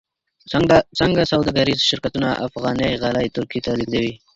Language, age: Pashto, 19-29